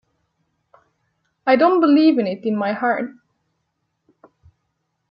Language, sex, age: English, female, 19-29